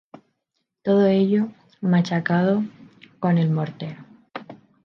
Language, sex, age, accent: Spanish, female, 19-29, España: Islas Canarias